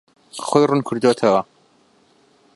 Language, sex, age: Central Kurdish, male, 19-29